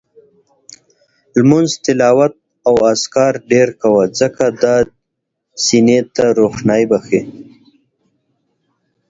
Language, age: Pashto, 19-29